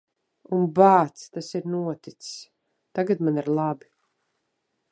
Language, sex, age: Latvian, female, 40-49